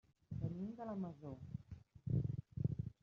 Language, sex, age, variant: Catalan, female, 40-49, Central